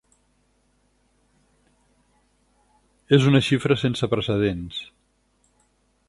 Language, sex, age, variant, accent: Catalan, male, 60-69, Central, Barceloní